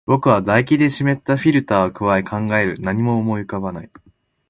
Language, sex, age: Japanese, male, 19-29